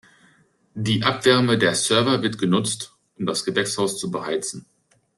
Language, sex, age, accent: German, male, 30-39, Deutschland Deutsch